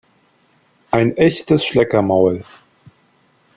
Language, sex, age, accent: German, male, 40-49, Deutschland Deutsch